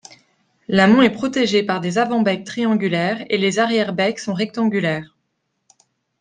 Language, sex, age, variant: French, female, 30-39, Français de métropole